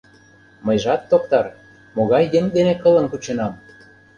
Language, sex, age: Mari, male, 19-29